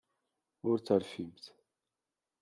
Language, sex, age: Kabyle, male, 30-39